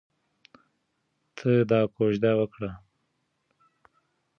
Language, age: Pashto, 19-29